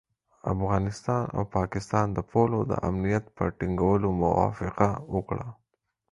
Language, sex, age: Pashto, male, 40-49